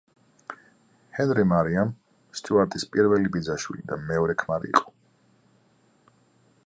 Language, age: Georgian, 40-49